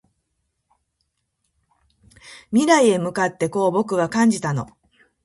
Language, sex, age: Japanese, female, 50-59